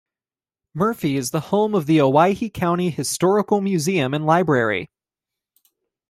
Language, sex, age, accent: English, male, 19-29, United States English